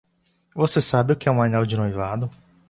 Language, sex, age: Portuguese, male, 19-29